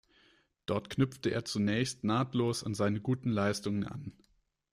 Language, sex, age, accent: German, male, 19-29, Deutschland Deutsch